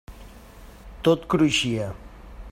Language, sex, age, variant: Catalan, male, 30-39, Central